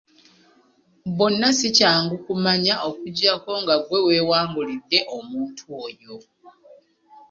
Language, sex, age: Ganda, female, 30-39